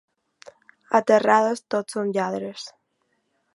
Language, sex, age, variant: Catalan, female, 19-29, Balear